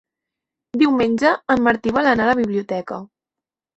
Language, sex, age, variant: Catalan, female, 19-29, Central